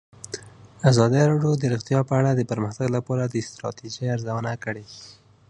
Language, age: Pashto, 19-29